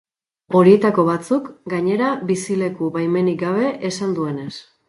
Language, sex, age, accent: Basque, female, 19-29, Mendebalekoa (Araba, Bizkaia, Gipuzkoako mendebaleko herri batzuk)